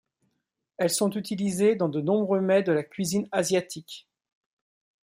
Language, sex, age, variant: French, male, 50-59, Français de métropole